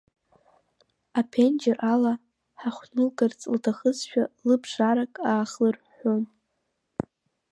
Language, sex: Abkhazian, female